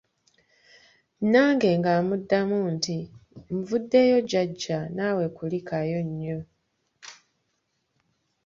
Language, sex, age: Ganda, female, 30-39